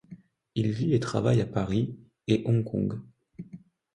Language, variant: French, Français de métropole